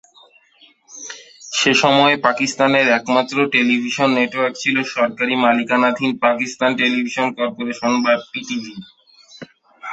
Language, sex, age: Bengali, male, 19-29